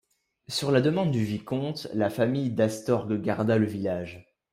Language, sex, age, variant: French, male, under 19, Français de métropole